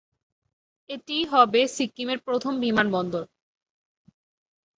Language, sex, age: Bengali, female, 19-29